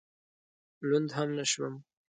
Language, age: Pashto, 19-29